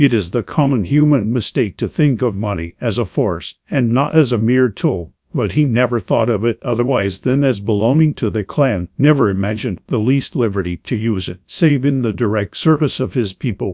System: TTS, GradTTS